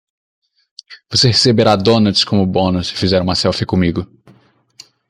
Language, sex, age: Portuguese, male, 19-29